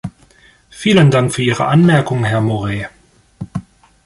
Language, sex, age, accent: German, male, 30-39, Deutschland Deutsch